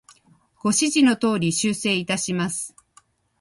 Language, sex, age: Japanese, female, 50-59